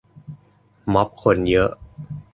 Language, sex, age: Thai, male, 30-39